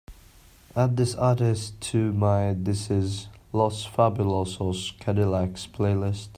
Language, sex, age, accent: English, male, 19-29, India and South Asia (India, Pakistan, Sri Lanka)